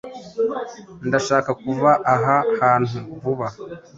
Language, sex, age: Kinyarwanda, male, 30-39